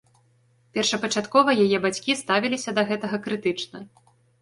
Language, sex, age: Belarusian, female, 19-29